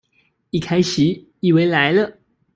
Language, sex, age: Chinese, male, 19-29